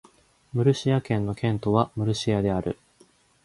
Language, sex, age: Japanese, male, 19-29